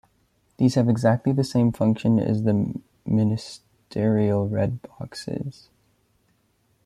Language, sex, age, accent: English, male, 19-29, United States English